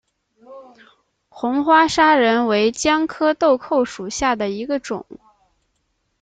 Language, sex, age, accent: Chinese, female, 19-29, 出生地：河南省